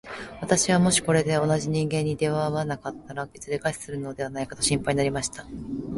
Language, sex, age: Japanese, female, 30-39